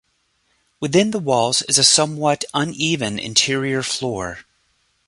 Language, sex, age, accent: English, male, 40-49, United States English